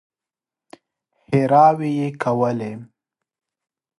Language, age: Pashto, 19-29